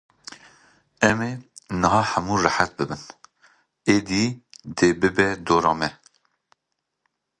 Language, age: Kurdish, 40-49